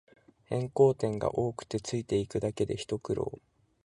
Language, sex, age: Japanese, male, 19-29